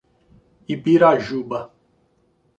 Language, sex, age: Portuguese, male, 40-49